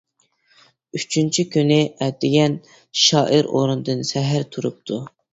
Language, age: Uyghur, 19-29